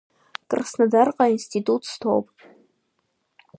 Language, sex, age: Abkhazian, female, under 19